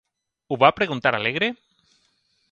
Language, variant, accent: Catalan, Valencià meridional, valencià